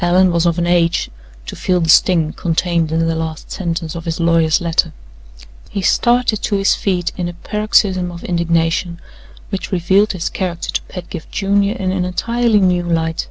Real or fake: real